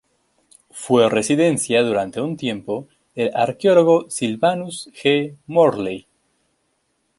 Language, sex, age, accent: Spanish, male, 19-29, México